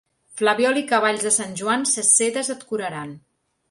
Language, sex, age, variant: Catalan, female, 40-49, Central